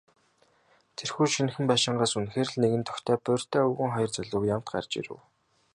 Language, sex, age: Mongolian, male, 19-29